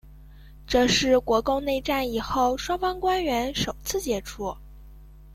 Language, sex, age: Chinese, female, under 19